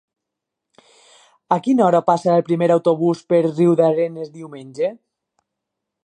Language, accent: Catalan, valencià